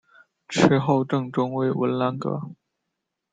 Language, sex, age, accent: Chinese, male, 19-29, 出生地：河北省